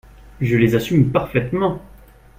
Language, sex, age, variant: French, male, 30-39, Français de métropole